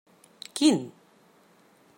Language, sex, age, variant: Catalan, female, 60-69, Central